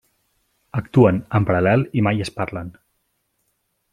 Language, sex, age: Catalan, male, 40-49